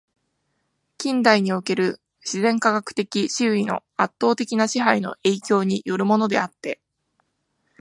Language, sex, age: Japanese, female, 19-29